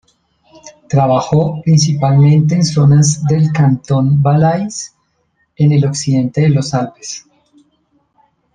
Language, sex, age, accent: Spanish, male, 30-39, Andino-Pacífico: Colombia, Perú, Ecuador, oeste de Bolivia y Venezuela andina